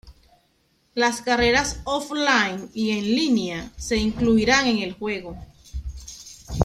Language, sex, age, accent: Spanish, female, 40-49, Caribe: Cuba, Venezuela, Puerto Rico, República Dominicana, Panamá, Colombia caribeña, México caribeño, Costa del golfo de México